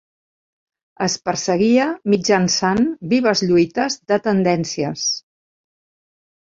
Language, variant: Catalan, Central